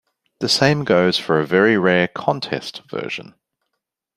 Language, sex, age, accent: English, male, 40-49, Australian English